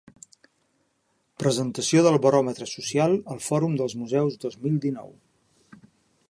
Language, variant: Catalan, Central